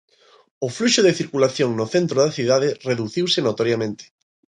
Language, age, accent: Galician, 19-29, Normativo (estándar)